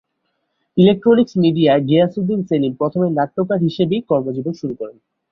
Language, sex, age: Bengali, male, 19-29